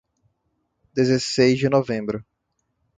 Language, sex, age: Portuguese, male, 19-29